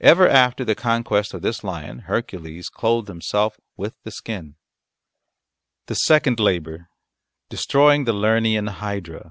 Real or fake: real